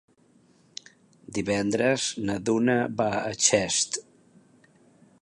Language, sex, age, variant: Catalan, male, 50-59, Central